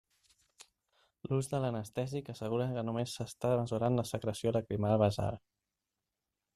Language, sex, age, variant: Catalan, male, 30-39, Central